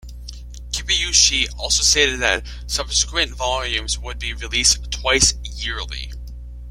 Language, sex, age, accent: English, male, under 19, United States English